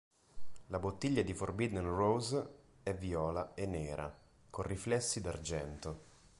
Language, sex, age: Italian, male, 19-29